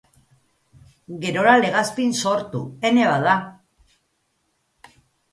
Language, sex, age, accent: Basque, female, 50-59, Erdialdekoa edo Nafarra (Gipuzkoa, Nafarroa)